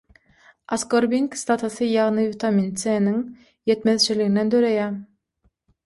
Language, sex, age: Turkmen, female, 19-29